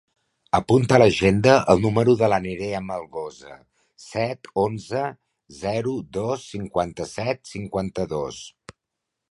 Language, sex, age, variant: Catalan, male, 40-49, Central